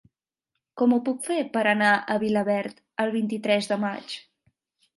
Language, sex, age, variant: Catalan, female, 19-29, Central